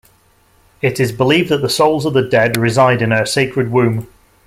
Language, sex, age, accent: English, male, 50-59, England English